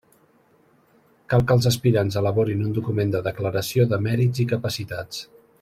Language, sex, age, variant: Catalan, male, 40-49, Central